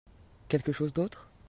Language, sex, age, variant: French, male, under 19, Français de métropole